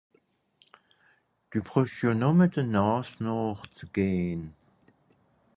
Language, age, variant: Swiss German, 70-79, Nordniederàlemmànisch (Rishoffe, Zàwere, Bùsswìller, Hawenau, Brüemt, Stroossbùri, Molse, Dàmbàch, Schlettstàtt, Pfàlzbùri usw.)